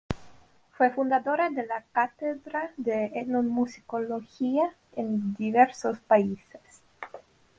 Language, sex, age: Spanish, female, 19-29